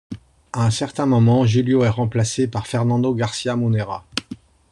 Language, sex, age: French, male, 50-59